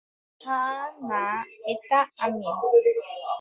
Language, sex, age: Bengali, female, 19-29